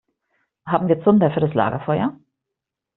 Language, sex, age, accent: German, female, 50-59, Deutschland Deutsch